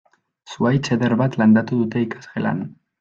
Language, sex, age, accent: Basque, male, 19-29, Mendebalekoa (Araba, Bizkaia, Gipuzkoako mendebaleko herri batzuk)